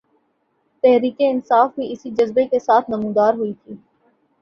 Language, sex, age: Urdu, female, 19-29